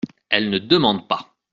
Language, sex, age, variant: French, male, 30-39, Français de métropole